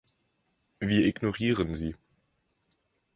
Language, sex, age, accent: German, male, 19-29, Deutschland Deutsch